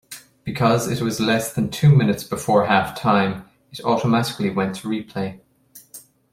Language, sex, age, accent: English, male, 19-29, Irish English